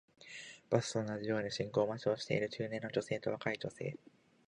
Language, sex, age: Japanese, male, 19-29